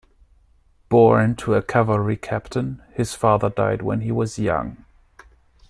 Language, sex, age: English, male, 19-29